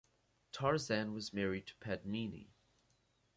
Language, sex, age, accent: English, male, under 19, United States English